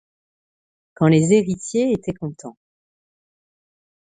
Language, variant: French, Français de métropole